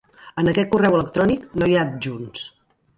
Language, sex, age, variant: Catalan, female, 40-49, Central